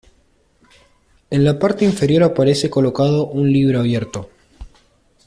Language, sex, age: Spanish, male, 30-39